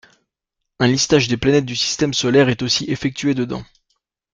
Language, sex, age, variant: French, male, 19-29, Français de métropole